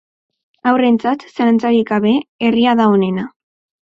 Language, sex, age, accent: Basque, female, under 19, Mendebalekoa (Araba, Bizkaia, Gipuzkoako mendebaleko herri batzuk)